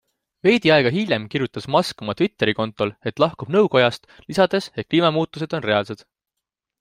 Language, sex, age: Estonian, male, 19-29